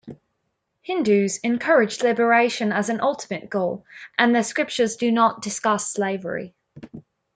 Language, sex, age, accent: English, female, under 19, England English